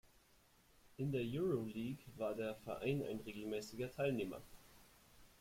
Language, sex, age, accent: German, male, 19-29, Deutschland Deutsch